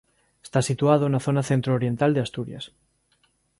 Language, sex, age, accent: Galician, male, 30-39, Normativo (estándar)